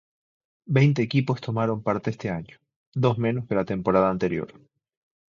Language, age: Spanish, 19-29